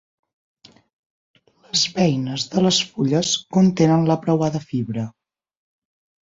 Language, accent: Catalan, central; septentrional